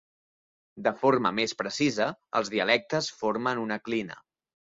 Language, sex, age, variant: Catalan, male, 19-29, Central